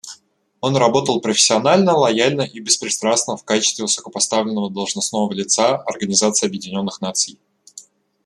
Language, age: Russian, 19-29